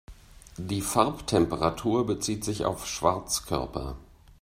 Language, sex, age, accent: German, male, 50-59, Deutschland Deutsch